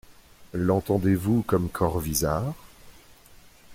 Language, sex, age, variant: French, male, 40-49, Français de métropole